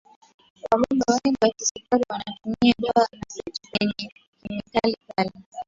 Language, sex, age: Swahili, female, 19-29